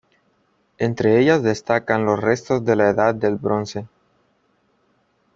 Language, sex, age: Spanish, male, 19-29